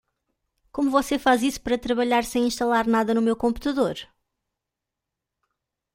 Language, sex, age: Portuguese, female, 30-39